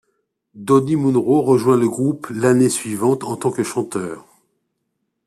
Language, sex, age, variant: French, male, 50-59, Français de métropole